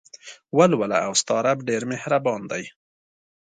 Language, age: Pashto, 30-39